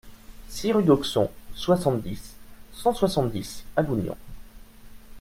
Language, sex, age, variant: French, male, 19-29, Français de métropole